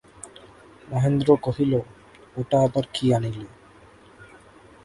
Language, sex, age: Bengali, male, 19-29